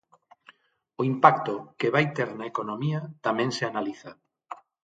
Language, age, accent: Galician, 50-59, Atlántico (seseo e gheada); Normativo (estándar)